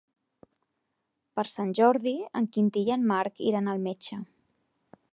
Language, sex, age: Catalan, female, 19-29